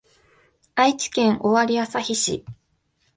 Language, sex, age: Japanese, female, 19-29